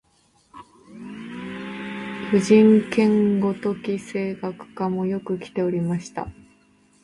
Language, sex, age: Japanese, female, 30-39